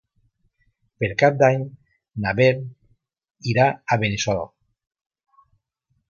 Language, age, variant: Catalan, 50-59, Valencià meridional